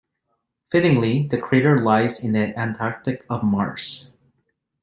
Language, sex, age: English, male, 40-49